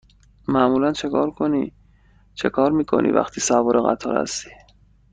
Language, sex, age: Persian, male, 19-29